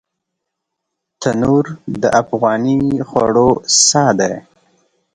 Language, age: Pashto, 30-39